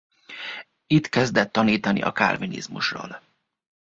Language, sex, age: Hungarian, male, 30-39